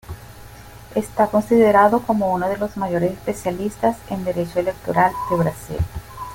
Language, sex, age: Spanish, female, 50-59